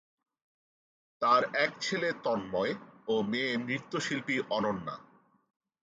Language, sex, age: Bengali, male, 40-49